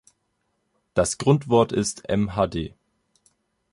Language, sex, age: German, male, 19-29